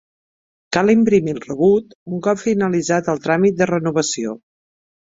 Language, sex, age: Catalan, female, 50-59